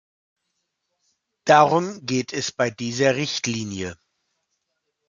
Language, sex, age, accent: German, male, 50-59, Deutschland Deutsch